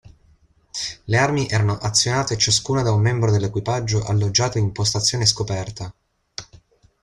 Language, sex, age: Italian, male, 19-29